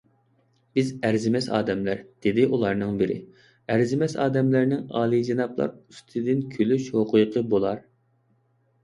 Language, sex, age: Uyghur, male, 19-29